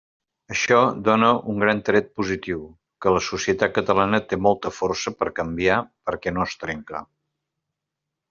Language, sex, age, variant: Catalan, male, 50-59, Central